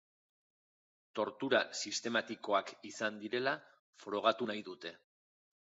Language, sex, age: Basque, male, 40-49